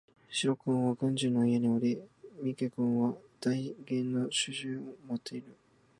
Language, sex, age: Japanese, male, 19-29